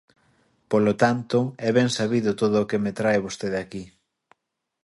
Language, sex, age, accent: Galician, male, 19-29, Oriental (común en zona oriental)